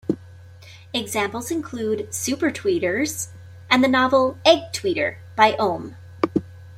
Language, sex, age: English, female, 40-49